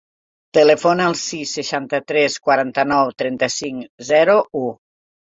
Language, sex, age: Catalan, female, 60-69